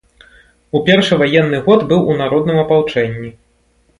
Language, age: Belarusian, 19-29